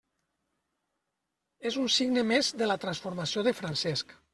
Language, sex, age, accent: Catalan, male, 50-59, valencià